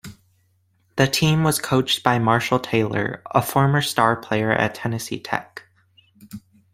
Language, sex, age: English, male, under 19